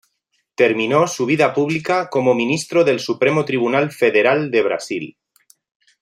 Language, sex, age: Spanish, male, 40-49